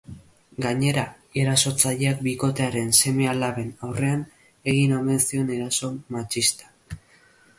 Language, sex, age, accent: Basque, male, under 19, Erdialdekoa edo Nafarra (Gipuzkoa, Nafarroa)